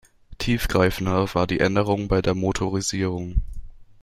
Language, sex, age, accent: German, male, under 19, Deutschland Deutsch